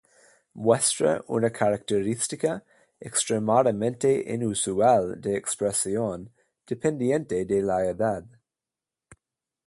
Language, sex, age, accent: Spanish, male, 30-39, América central